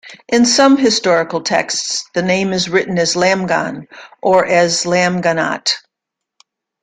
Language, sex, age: English, female, 70-79